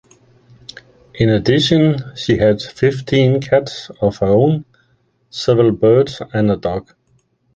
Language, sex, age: English, male, 40-49